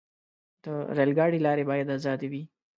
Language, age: Pashto, 19-29